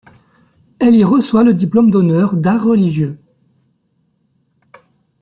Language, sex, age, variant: French, male, 30-39, Français de métropole